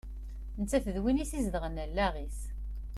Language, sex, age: Kabyle, female, 40-49